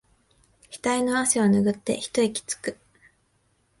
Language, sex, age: Japanese, female, 19-29